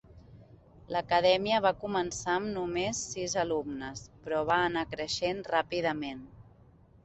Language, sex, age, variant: Catalan, female, 40-49, Nord-Occidental